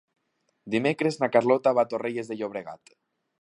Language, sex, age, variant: Catalan, male, 19-29, Nord-Occidental